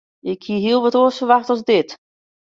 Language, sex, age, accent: Western Frisian, female, 40-49, Wâldfrysk